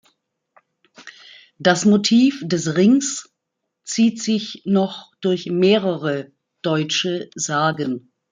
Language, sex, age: German, female, 50-59